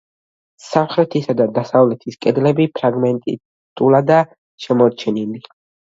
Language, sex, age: Georgian, male, under 19